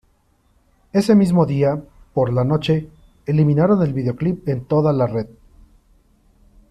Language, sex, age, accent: Spanish, male, 30-39, México